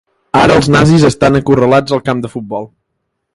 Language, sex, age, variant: Catalan, male, 19-29, Central